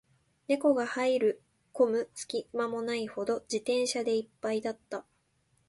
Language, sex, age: Japanese, female, 19-29